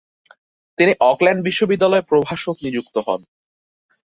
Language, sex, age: Bengali, male, 19-29